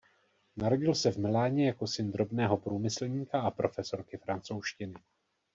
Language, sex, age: Czech, male, 40-49